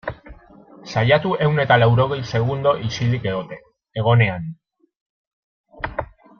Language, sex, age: Basque, male, 30-39